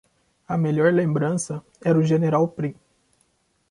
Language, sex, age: Portuguese, male, 19-29